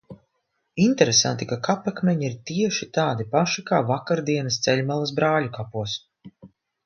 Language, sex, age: Latvian, female, 40-49